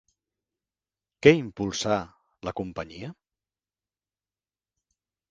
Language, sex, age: Catalan, male, 50-59